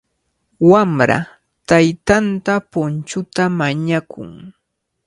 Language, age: Cajatambo North Lima Quechua, 19-29